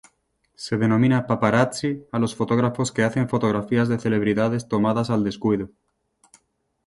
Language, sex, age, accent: Spanish, male, 30-39, España: Norte peninsular (Asturias, Castilla y León, Cantabria, País Vasco, Navarra, Aragón, La Rioja, Guadalajara, Cuenca)